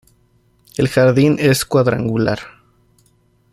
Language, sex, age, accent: Spanish, male, 19-29, México